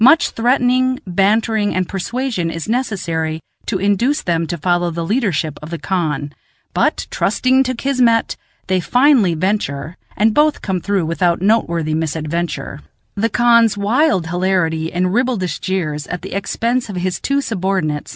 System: none